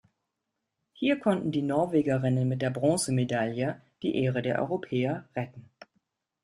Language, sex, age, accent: German, female, 40-49, Deutschland Deutsch